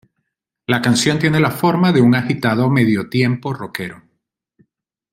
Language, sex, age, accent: Spanish, male, 40-49, Caribe: Cuba, Venezuela, Puerto Rico, República Dominicana, Panamá, Colombia caribeña, México caribeño, Costa del golfo de México